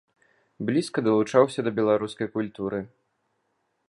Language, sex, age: Belarusian, male, under 19